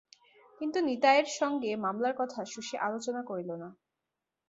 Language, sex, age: Bengali, female, 19-29